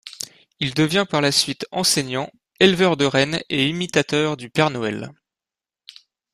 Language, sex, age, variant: French, male, 19-29, Français de métropole